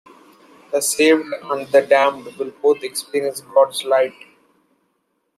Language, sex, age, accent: English, male, 19-29, India and South Asia (India, Pakistan, Sri Lanka)